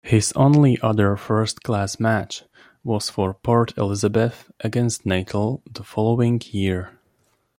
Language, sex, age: English, male, under 19